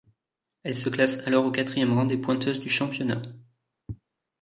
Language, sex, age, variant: French, male, 19-29, Français de métropole